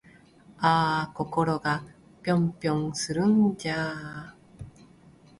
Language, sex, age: Japanese, female, 30-39